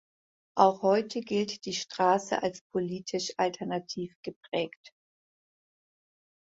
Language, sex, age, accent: German, female, 60-69, Deutschland Deutsch